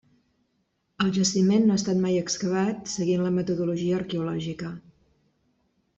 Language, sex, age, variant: Catalan, female, 50-59, Central